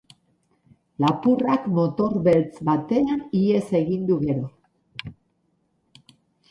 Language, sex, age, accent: Basque, female, 50-59, Mendebalekoa (Araba, Bizkaia, Gipuzkoako mendebaleko herri batzuk)